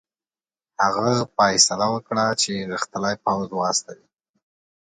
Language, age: Pashto, 19-29